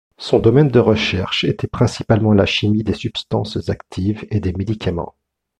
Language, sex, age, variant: French, male, 40-49, Français de métropole